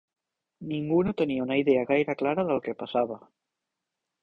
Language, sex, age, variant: Catalan, male, 19-29, Central